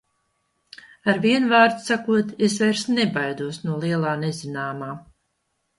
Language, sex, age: Latvian, female, 60-69